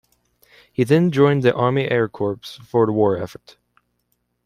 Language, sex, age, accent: English, male, under 19, United States English